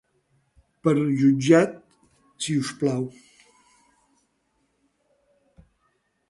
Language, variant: Catalan, Central